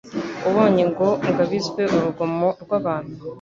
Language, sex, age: Kinyarwanda, female, under 19